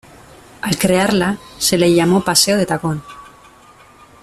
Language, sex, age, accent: Spanish, female, 30-39, España: Norte peninsular (Asturias, Castilla y León, Cantabria, País Vasco, Navarra, Aragón, La Rioja, Guadalajara, Cuenca)